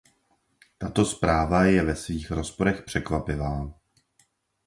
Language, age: Czech, 30-39